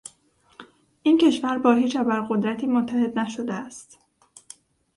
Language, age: Persian, 30-39